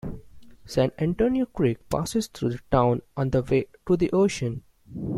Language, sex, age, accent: English, male, 19-29, India and South Asia (India, Pakistan, Sri Lanka)